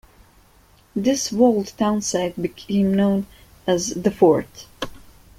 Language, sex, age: English, female, 19-29